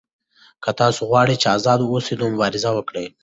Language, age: Pashto, 19-29